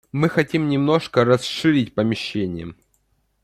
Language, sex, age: Russian, male, under 19